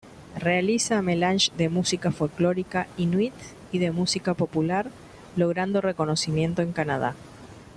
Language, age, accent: Spanish, 50-59, Rioplatense: Argentina, Uruguay, este de Bolivia, Paraguay